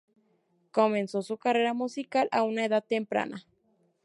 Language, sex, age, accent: Spanish, female, 19-29, México